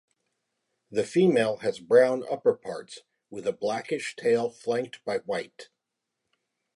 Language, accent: English, United States English